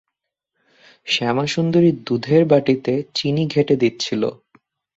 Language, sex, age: Bengali, male, 19-29